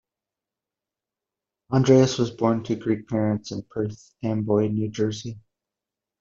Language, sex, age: English, male, 30-39